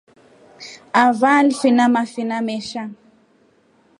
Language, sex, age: Rombo, female, 19-29